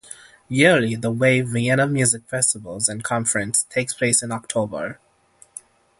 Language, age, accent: English, 19-29, United States English